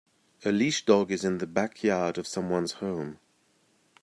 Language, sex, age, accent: English, male, 30-39, England English